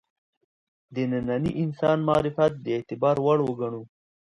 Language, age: Pashto, 30-39